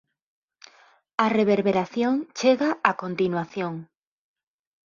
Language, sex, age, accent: Galician, female, 19-29, Oriental (común en zona oriental); Normativo (estándar)